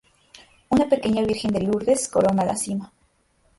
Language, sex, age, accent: Spanish, female, 19-29, México